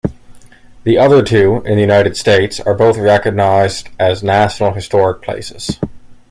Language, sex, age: English, male, 19-29